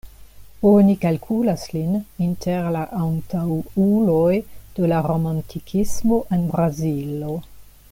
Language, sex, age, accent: Esperanto, female, 60-69, Internacia